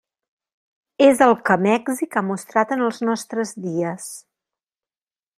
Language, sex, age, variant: Catalan, female, 40-49, Central